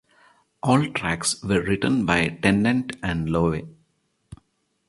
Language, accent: English, India and South Asia (India, Pakistan, Sri Lanka)